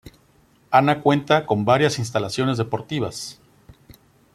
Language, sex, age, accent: Spanish, male, under 19, México